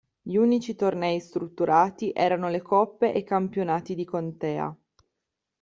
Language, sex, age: Italian, female, 30-39